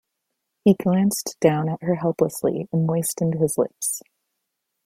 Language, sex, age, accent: English, female, 19-29, United States English